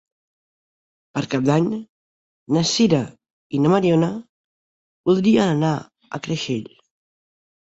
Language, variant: Catalan, Central